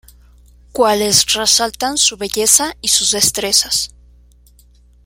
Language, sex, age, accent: Spanish, female, 30-39, México